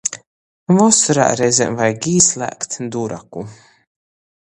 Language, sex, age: Latgalian, female, 30-39